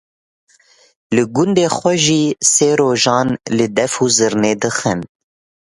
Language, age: Kurdish, 19-29